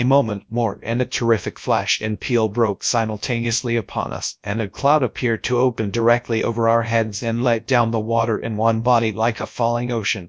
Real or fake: fake